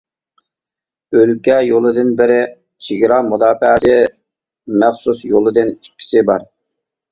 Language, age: Uyghur, 30-39